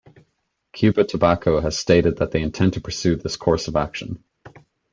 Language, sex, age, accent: English, male, 19-29, Irish English